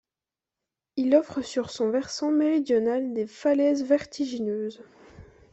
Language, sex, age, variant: French, female, 19-29, Français de métropole